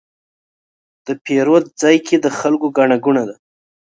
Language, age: Pashto, 30-39